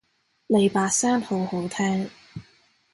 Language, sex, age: Cantonese, female, 19-29